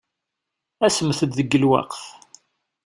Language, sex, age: Kabyle, male, 50-59